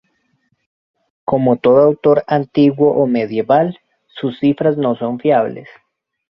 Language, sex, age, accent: Spanish, male, 19-29, Andino-Pacífico: Colombia, Perú, Ecuador, oeste de Bolivia y Venezuela andina